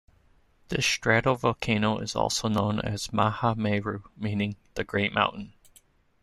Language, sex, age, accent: English, male, 30-39, United States English